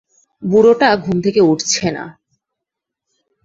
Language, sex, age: Bengali, female, 19-29